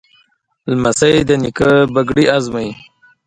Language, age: Pashto, 19-29